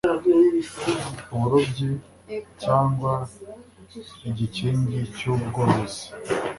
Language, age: Kinyarwanda, 19-29